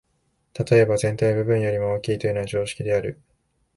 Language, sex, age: Japanese, male, 19-29